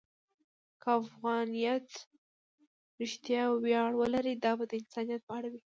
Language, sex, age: Pashto, female, under 19